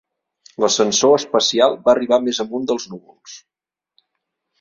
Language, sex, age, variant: Catalan, male, 40-49, Central